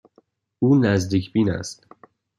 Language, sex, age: Persian, male, 19-29